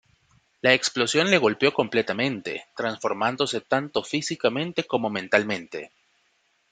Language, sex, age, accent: Spanish, male, 19-29, América central